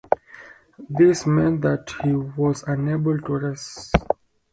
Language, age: English, 19-29